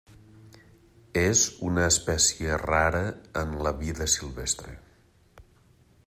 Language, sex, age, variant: Catalan, male, 50-59, Nord-Occidental